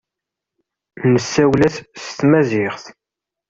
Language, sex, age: Kabyle, male, 19-29